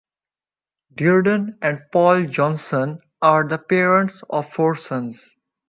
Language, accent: English, India and South Asia (India, Pakistan, Sri Lanka)